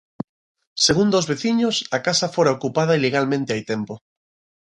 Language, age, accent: Galician, 19-29, Normativo (estándar)